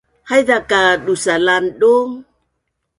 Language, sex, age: Bunun, female, 60-69